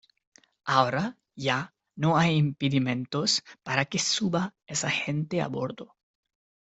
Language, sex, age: Spanish, male, 19-29